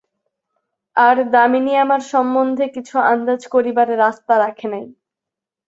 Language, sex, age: Bengali, female, under 19